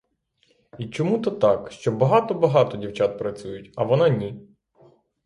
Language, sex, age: Ukrainian, male, 30-39